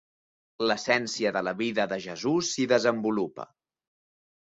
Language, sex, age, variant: Catalan, male, 19-29, Central